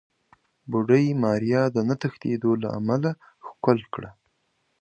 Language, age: Pashto, 19-29